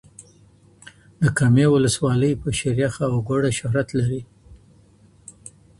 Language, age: Pashto, 60-69